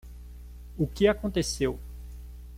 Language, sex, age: Portuguese, male, 30-39